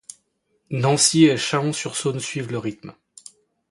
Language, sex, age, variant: French, male, 30-39, Français de métropole